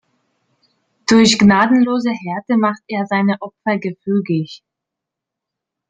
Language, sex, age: German, female, 30-39